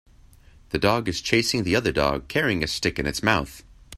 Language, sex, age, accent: English, male, 19-29, United States English